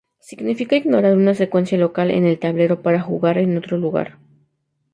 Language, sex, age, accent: Spanish, female, 19-29, México